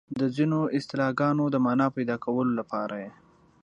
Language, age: Pashto, 19-29